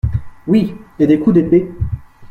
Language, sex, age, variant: French, male, 19-29, Français de métropole